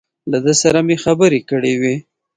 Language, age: Pashto, 30-39